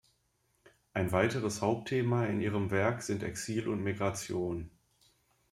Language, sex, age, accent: German, male, 30-39, Deutschland Deutsch